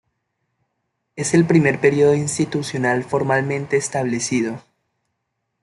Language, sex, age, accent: Spanish, male, 19-29, Andino-Pacífico: Colombia, Perú, Ecuador, oeste de Bolivia y Venezuela andina